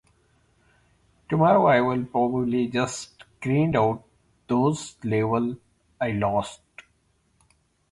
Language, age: English, 30-39